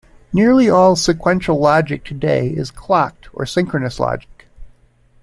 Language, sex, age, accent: English, male, 60-69, United States English